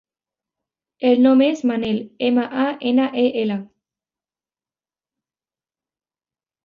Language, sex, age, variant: Catalan, female, under 19, Alacantí